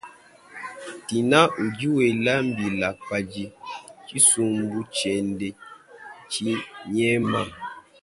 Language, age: Luba-Lulua, 19-29